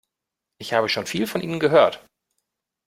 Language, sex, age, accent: German, male, 30-39, Deutschland Deutsch